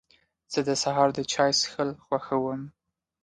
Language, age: Pashto, 19-29